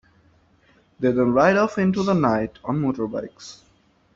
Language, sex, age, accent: English, male, 19-29, India and South Asia (India, Pakistan, Sri Lanka)